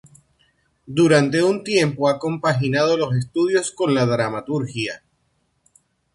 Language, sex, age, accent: Spanish, male, 40-49, Caribe: Cuba, Venezuela, Puerto Rico, República Dominicana, Panamá, Colombia caribeña, México caribeño, Costa del golfo de México